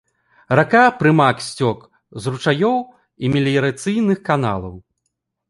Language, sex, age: Belarusian, male, 30-39